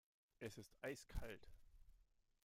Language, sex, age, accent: German, male, 30-39, Deutschland Deutsch